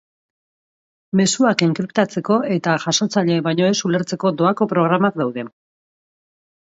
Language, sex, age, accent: Basque, female, 40-49, Mendebalekoa (Araba, Bizkaia, Gipuzkoako mendebaleko herri batzuk)